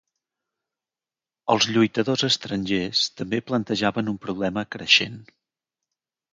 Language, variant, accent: Catalan, Central, central